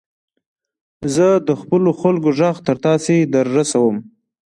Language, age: Pashto, 19-29